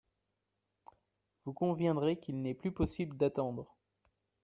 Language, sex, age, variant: French, male, 19-29, Français de métropole